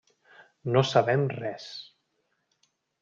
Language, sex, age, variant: Catalan, male, 30-39, Central